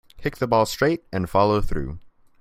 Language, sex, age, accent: English, male, 19-29, United States English